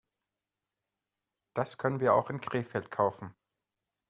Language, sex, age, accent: German, male, 40-49, Deutschland Deutsch